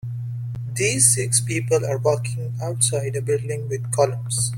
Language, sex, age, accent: English, male, 19-29, India and South Asia (India, Pakistan, Sri Lanka)